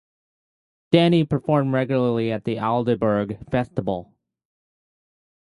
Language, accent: English, United States English